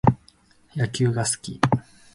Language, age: Japanese, 19-29